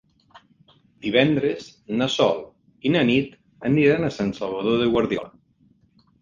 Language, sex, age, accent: Catalan, male, 50-59, occidental